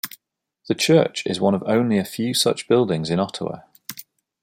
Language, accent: English, England English